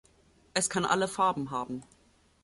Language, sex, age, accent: German, female, 19-29, Deutschland Deutsch